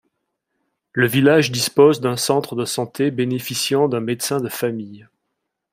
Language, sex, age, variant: French, male, 40-49, Français de métropole